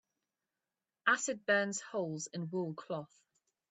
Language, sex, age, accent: English, female, 19-29, England English